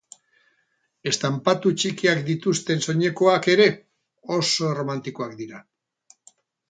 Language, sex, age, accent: Basque, male, 60-69, Erdialdekoa edo Nafarra (Gipuzkoa, Nafarroa)